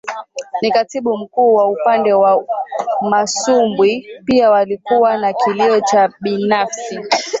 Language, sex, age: Swahili, female, 19-29